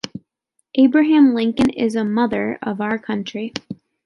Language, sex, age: English, female, 19-29